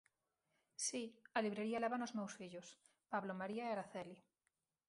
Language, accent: Galician, Normativo (estándar)